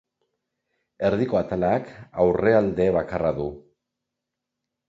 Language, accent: Basque, Erdialdekoa edo Nafarra (Gipuzkoa, Nafarroa)